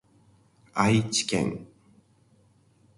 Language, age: Japanese, 30-39